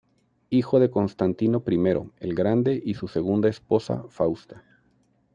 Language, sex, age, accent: Spanish, male, 40-49, México